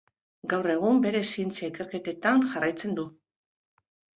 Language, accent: Basque, Mendebalekoa (Araba, Bizkaia, Gipuzkoako mendebaleko herri batzuk)